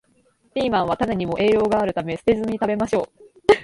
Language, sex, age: Japanese, female, 19-29